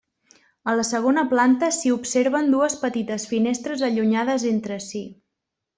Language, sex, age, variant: Catalan, female, 19-29, Central